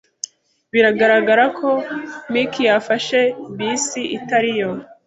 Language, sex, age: Kinyarwanda, female, 19-29